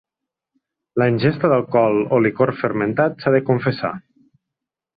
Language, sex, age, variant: Catalan, male, 30-39, Nord-Occidental